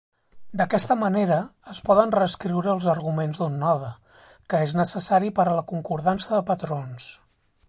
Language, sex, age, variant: Catalan, male, 40-49, Central